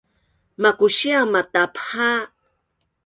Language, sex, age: Bunun, female, 60-69